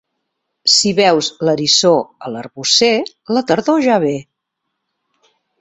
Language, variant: Catalan, Central